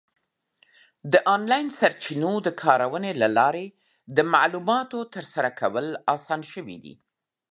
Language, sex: Pashto, female